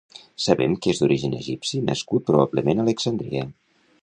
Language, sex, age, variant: Catalan, male, 60-69, Nord-Occidental